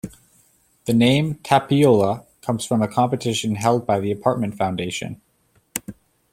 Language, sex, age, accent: English, male, 19-29, United States English